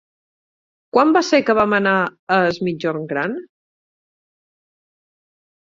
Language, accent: Catalan, Empordanès